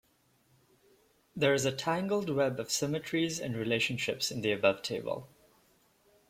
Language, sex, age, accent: English, male, 30-39, Singaporean English